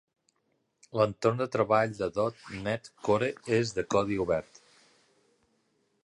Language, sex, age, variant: Catalan, male, 50-59, Central